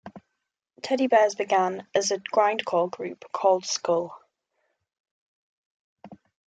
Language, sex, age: English, female, 19-29